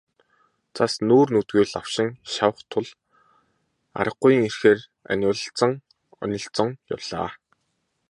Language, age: Mongolian, 19-29